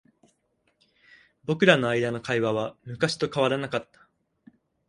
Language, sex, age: Japanese, male, 19-29